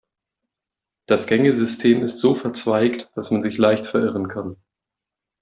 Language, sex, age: German, male, 19-29